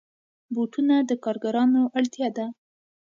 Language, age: Pashto, 19-29